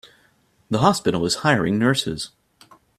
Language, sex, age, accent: English, male, 19-29, United States English